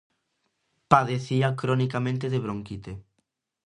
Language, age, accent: Galician, 19-29, Atlántico (seseo e gheada)